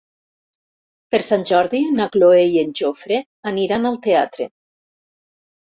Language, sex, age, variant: Catalan, female, 60-69, Septentrional